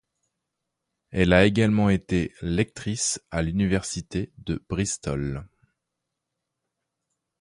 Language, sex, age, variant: French, male, 30-39, Français de métropole